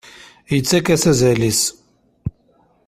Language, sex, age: Kabyle, male, 30-39